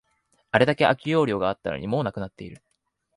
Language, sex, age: Japanese, male, 19-29